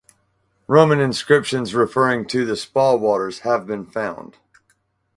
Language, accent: English, United States English